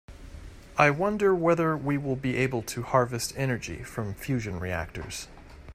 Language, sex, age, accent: English, male, 19-29, United States English